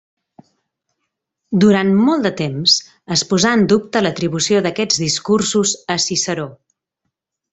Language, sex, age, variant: Catalan, female, 40-49, Central